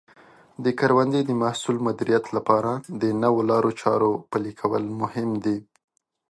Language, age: Pashto, 19-29